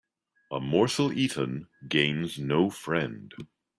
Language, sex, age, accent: English, male, 50-59, United States English